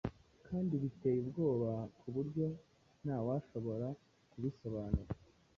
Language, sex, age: Kinyarwanda, male, 19-29